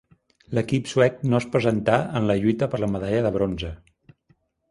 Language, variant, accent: Catalan, Central, central